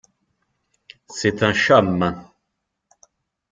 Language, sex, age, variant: French, male, 40-49, Français de métropole